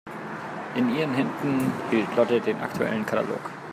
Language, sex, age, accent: German, male, 30-39, Deutschland Deutsch